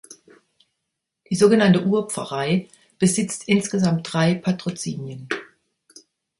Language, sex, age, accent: German, female, 60-69, Deutschland Deutsch